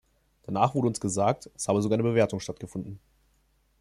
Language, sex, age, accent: German, male, 19-29, Deutschland Deutsch